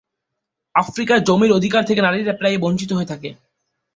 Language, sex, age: Bengali, male, 19-29